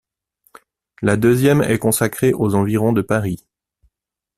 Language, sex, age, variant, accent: French, male, 40-49, Français d'Europe, Français de Suisse